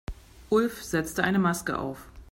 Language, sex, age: German, female, 30-39